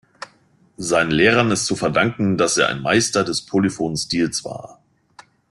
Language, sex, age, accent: German, male, 40-49, Deutschland Deutsch